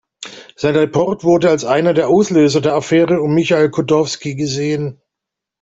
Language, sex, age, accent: German, male, 50-59, Deutschland Deutsch